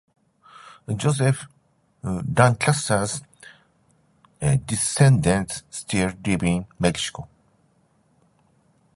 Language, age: English, 50-59